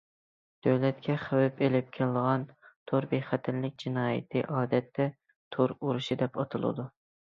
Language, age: Uyghur, 19-29